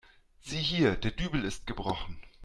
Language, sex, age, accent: German, male, 40-49, Deutschland Deutsch